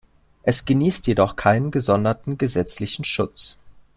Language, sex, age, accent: German, male, 19-29, Deutschland Deutsch